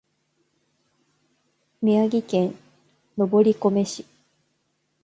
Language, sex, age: Japanese, female, 30-39